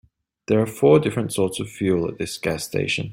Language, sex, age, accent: English, male, 30-39, Australian English